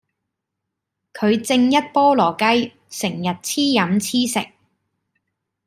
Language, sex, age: Cantonese, female, 19-29